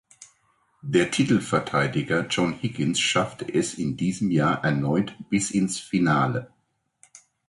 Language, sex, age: German, male, 50-59